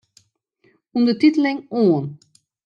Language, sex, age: Western Frisian, female, 40-49